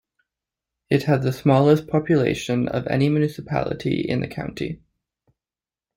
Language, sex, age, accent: English, male, 19-29, Canadian English